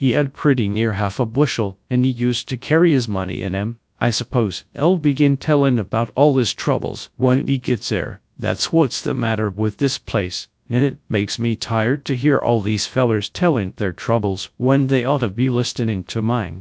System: TTS, GradTTS